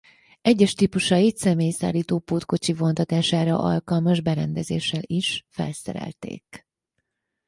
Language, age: Hungarian, 50-59